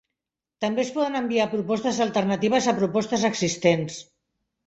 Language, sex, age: Catalan, female, 60-69